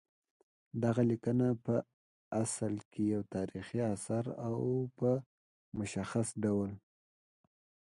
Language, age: Pashto, 19-29